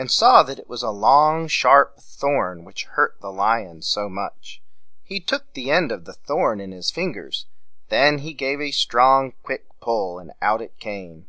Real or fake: real